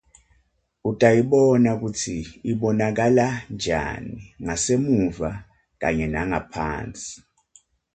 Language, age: Swati, 50-59